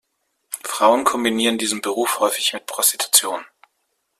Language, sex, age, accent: German, male, 30-39, Deutschland Deutsch